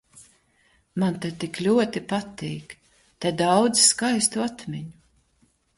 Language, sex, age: Latvian, female, 50-59